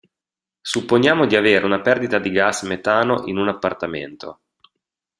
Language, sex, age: Italian, male, 30-39